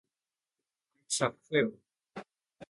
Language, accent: English, United States English